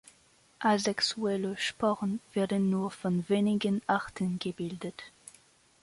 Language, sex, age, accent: German, female, 19-29, Deutschland Deutsch